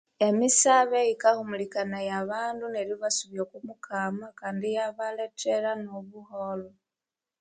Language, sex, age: Konzo, female, 30-39